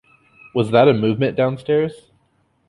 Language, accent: English, United States English